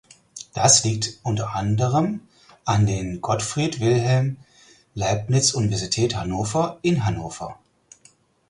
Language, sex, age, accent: German, male, 30-39, Deutschland Deutsch